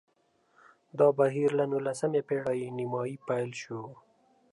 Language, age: Pashto, 30-39